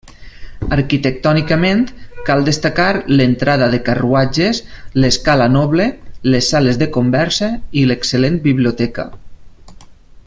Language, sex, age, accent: Catalan, male, 30-39, valencià